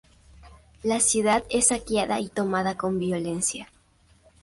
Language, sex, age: Spanish, female, under 19